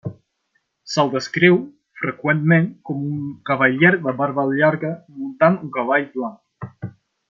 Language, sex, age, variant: Catalan, male, 19-29, Central